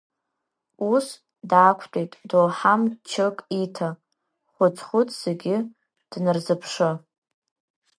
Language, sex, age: Abkhazian, female, under 19